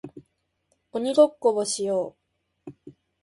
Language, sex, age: Japanese, female, under 19